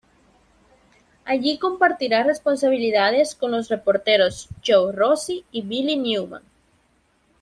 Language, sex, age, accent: Spanish, female, 19-29, América central